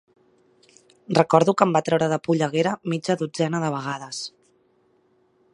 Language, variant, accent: Catalan, Central, central